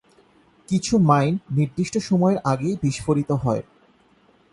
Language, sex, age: Bengali, male, 19-29